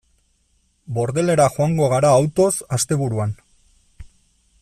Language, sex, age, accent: Basque, male, 40-49, Erdialdekoa edo Nafarra (Gipuzkoa, Nafarroa)